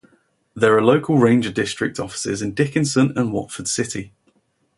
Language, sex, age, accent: English, male, 19-29, England English